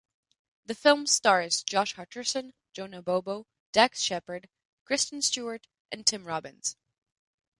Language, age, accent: English, 19-29, United States English